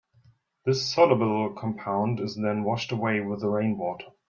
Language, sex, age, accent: English, male, 30-39, United States English